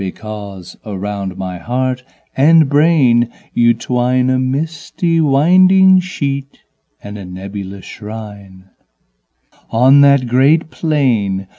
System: none